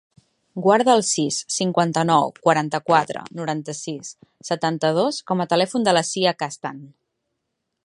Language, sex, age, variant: Catalan, female, 19-29, Central